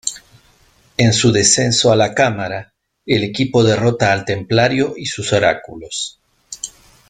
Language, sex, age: Spanish, male, 50-59